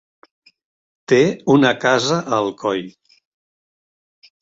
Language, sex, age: Catalan, male, 60-69